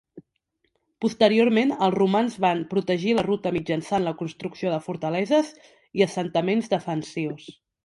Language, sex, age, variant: Catalan, female, 30-39, Nord-Occidental